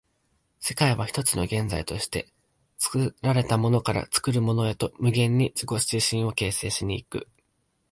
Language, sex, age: Japanese, male, 19-29